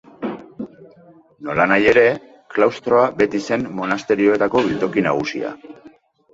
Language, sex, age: Basque, male, 40-49